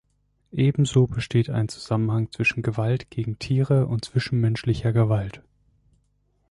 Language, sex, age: German, male, 19-29